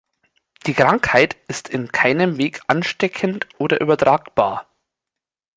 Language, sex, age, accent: German, male, 30-39, Deutschland Deutsch